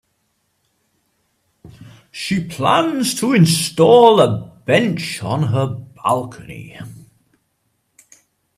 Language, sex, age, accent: English, male, 40-49, England English